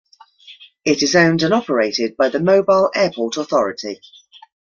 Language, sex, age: English, female, 30-39